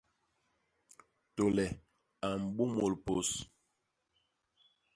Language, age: Basaa, 40-49